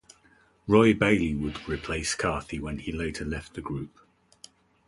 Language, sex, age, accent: English, male, 60-69, England English